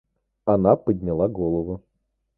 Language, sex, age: Russian, male, 19-29